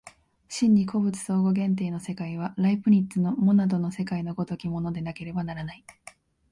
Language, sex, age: Japanese, female, 19-29